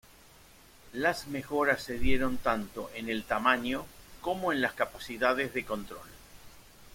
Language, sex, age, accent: Spanish, male, 60-69, Rioplatense: Argentina, Uruguay, este de Bolivia, Paraguay